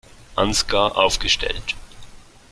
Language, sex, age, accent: German, male, 30-39, Schweizerdeutsch